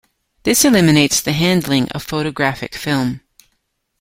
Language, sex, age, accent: English, female, 50-59, Canadian English